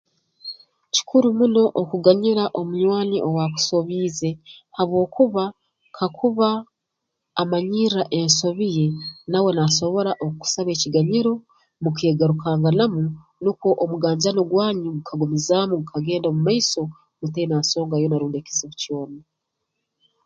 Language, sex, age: Tooro, female, 40-49